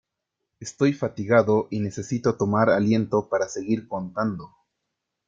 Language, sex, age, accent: Spanish, male, 19-29, Rioplatense: Argentina, Uruguay, este de Bolivia, Paraguay